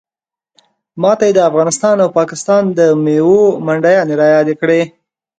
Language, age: Pashto, 19-29